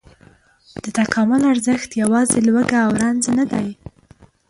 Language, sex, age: Pashto, female, 19-29